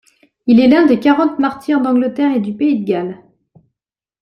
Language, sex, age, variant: French, female, 30-39, Français de métropole